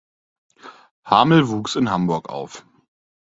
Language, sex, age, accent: German, male, 19-29, Deutschland Deutsch